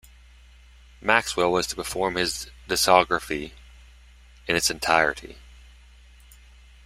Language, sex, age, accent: English, male, 40-49, United States English